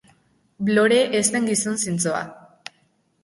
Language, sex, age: Basque, female, under 19